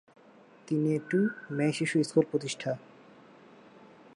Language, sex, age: Bengali, male, 19-29